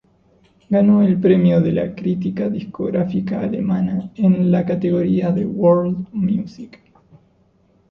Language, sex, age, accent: Spanish, male, 30-39, Rioplatense: Argentina, Uruguay, este de Bolivia, Paraguay